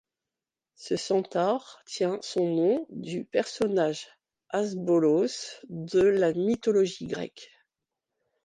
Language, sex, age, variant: French, female, 50-59, Français de métropole